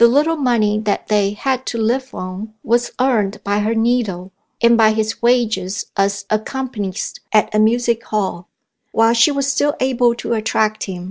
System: none